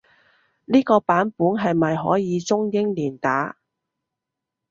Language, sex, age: Cantonese, female, 30-39